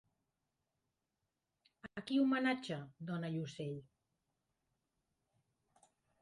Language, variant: Catalan, Central